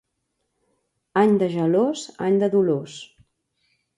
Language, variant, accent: Catalan, Central, central